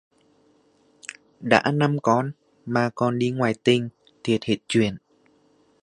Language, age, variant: Vietnamese, 30-39, Hà Nội